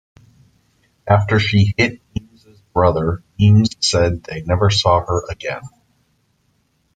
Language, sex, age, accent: English, male, 40-49, United States English